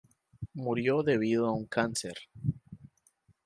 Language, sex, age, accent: Spanish, male, 30-39, Caribe: Cuba, Venezuela, Puerto Rico, República Dominicana, Panamá, Colombia caribeña, México caribeño, Costa del golfo de México